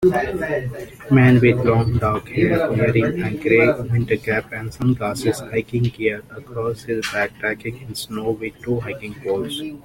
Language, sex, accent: English, male, India and South Asia (India, Pakistan, Sri Lanka)